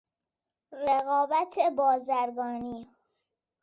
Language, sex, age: Persian, male, 19-29